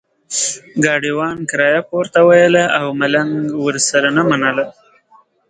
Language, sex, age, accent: Pashto, male, 19-29, معیاري پښتو